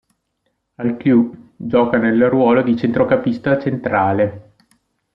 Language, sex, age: Italian, male, 30-39